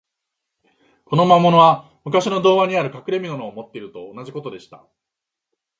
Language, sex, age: Japanese, male, 40-49